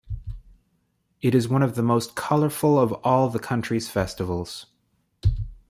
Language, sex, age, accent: English, male, 19-29, United States English